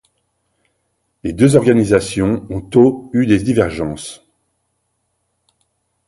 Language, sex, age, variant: French, male, 60-69, Français de métropole